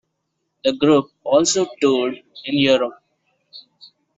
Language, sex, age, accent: English, male, under 19, India and South Asia (India, Pakistan, Sri Lanka)